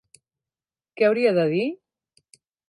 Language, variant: Catalan, Central